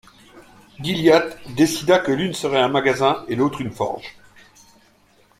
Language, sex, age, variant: French, male, 40-49, Français de métropole